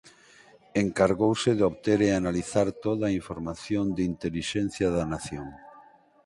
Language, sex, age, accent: Galician, male, 50-59, Normativo (estándar)